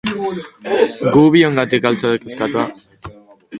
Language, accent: Basque, Mendebalekoa (Araba, Bizkaia, Gipuzkoako mendebaleko herri batzuk)